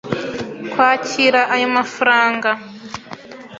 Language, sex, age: Kinyarwanda, female, 19-29